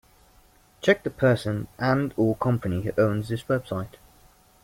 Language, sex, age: English, male, 19-29